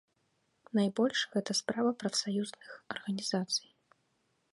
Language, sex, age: Belarusian, female, 30-39